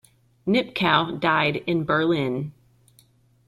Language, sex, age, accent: English, female, 30-39, United States English